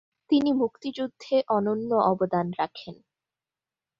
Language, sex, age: Bengali, female, 19-29